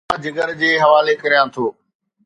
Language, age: Sindhi, 40-49